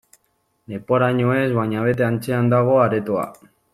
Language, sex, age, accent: Basque, male, 19-29, Mendebalekoa (Araba, Bizkaia, Gipuzkoako mendebaleko herri batzuk)